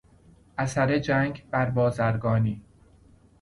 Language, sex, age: Persian, male, 30-39